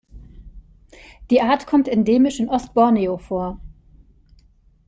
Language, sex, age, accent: German, female, 50-59, Deutschland Deutsch